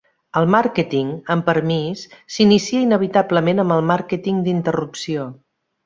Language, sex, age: Catalan, female, 50-59